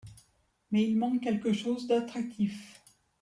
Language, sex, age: French, female, 50-59